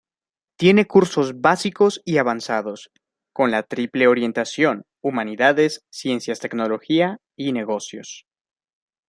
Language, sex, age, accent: Spanish, male, 19-29, México